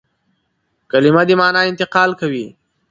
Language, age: Pashto, under 19